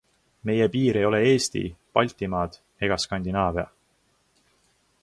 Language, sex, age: Estonian, male, 19-29